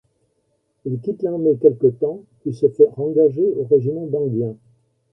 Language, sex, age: French, male, 70-79